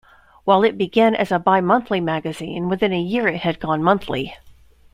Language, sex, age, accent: English, female, 50-59, United States English